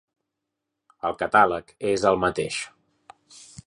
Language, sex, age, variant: Catalan, male, 30-39, Central